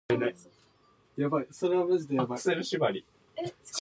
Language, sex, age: English, female, under 19